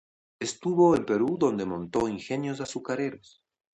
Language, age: Spanish, 60-69